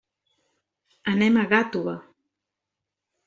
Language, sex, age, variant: Catalan, female, 50-59, Central